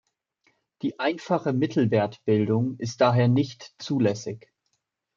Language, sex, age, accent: German, male, 19-29, Deutschland Deutsch